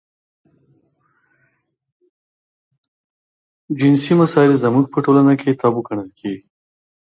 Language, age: Pashto, 30-39